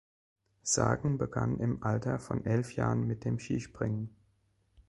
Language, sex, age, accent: German, male, 40-49, Deutschland Deutsch